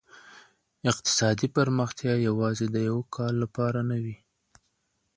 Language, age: Pashto, 30-39